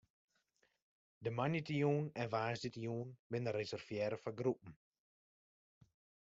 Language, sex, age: Western Frisian, male, 19-29